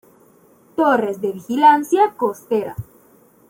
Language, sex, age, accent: Spanish, female, 19-29, México